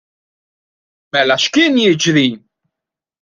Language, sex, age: Maltese, male, 30-39